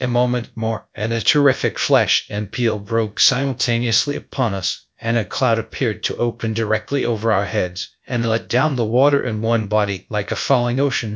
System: TTS, GradTTS